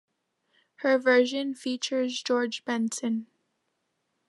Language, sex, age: English, female, under 19